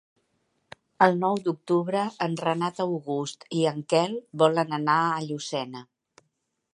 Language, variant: Catalan, Central